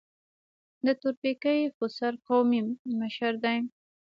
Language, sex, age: Pashto, female, 19-29